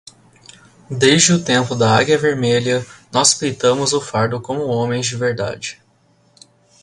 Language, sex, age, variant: Portuguese, male, 19-29, Portuguese (Brasil)